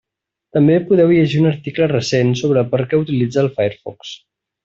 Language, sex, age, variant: Catalan, male, 30-39, Central